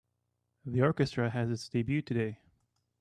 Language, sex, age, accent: English, male, 30-39, United States English